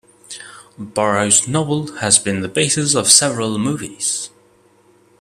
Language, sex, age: English, male, 19-29